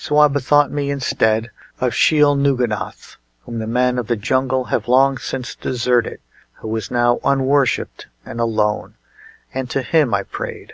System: none